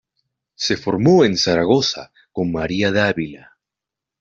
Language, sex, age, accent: Spanish, male, under 19, Andino-Pacífico: Colombia, Perú, Ecuador, oeste de Bolivia y Venezuela andina